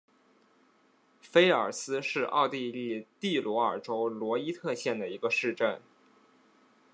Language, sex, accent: Chinese, male, 出生地：湖北省